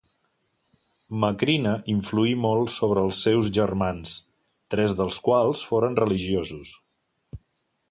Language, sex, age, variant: Catalan, male, 50-59, Central